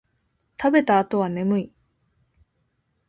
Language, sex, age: Japanese, female, 19-29